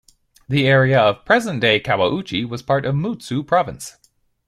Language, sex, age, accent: English, male, 19-29, United States English